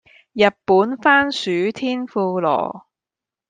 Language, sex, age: Cantonese, female, 19-29